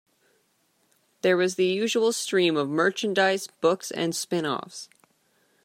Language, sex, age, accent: English, female, 19-29, Canadian English